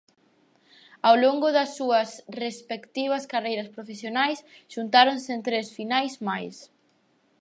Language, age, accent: Galician, 40-49, Oriental (común en zona oriental)